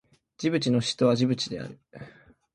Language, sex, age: Japanese, male, 19-29